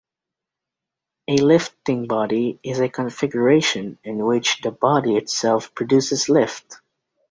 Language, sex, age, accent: English, male, under 19, England English